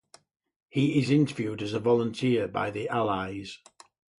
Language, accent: English, England English